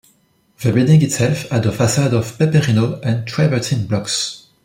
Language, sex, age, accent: English, male, 19-29, United States English